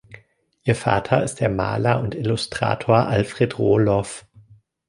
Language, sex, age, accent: German, male, 40-49, Deutschland Deutsch